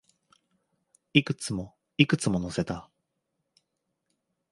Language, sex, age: Japanese, male, 30-39